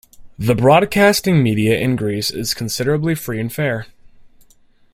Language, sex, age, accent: English, male, under 19, United States English